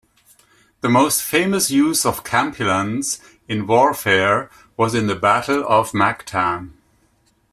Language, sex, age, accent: English, male, 50-59, Canadian English